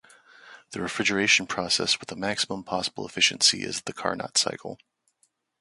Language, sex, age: English, male, 40-49